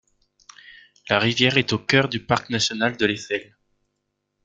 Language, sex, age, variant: French, male, 19-29, Français de métropole